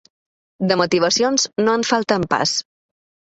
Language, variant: Catalan, Balear